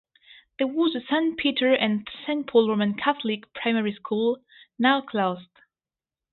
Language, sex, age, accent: English, female, 19-29, England English